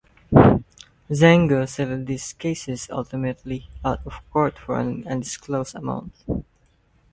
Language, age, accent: English, 19-29, Filipino